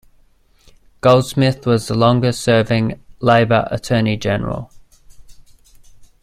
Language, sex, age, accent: English, male, 30-39, Australian English